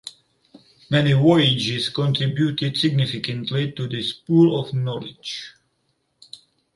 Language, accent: English, United States English; England English